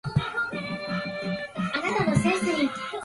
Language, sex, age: Japanese, female, 19-29